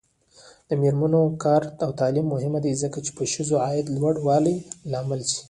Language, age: Pashto, 19-29